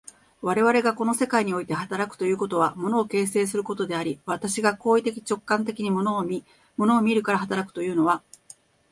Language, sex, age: Japanese, female, 50-59